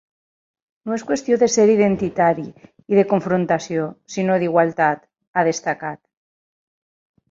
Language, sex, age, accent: Catalan, female, 40-49, valencià